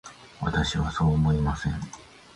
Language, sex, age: Japanese, male, 50-59